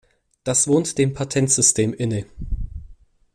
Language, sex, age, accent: German, male, under 19, Deutschland Deutsch